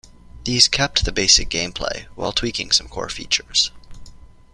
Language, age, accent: English, under 19, United States English